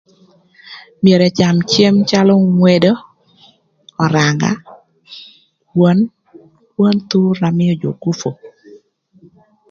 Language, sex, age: Thur, female, 40-49